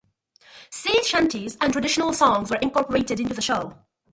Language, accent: English, United States English